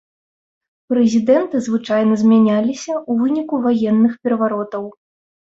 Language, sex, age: Belarusian, female, 30-39